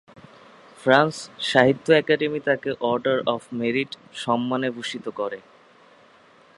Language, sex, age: Bengali, male, 19-29